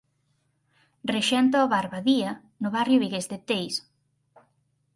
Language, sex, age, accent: Galician, female, 19-29, Central (sen gheada)